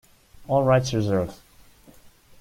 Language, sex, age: English, male, under 19